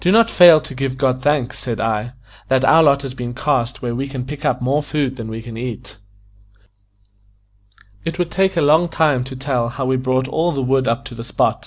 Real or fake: real